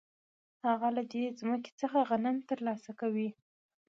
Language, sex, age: Pashto, female, under 19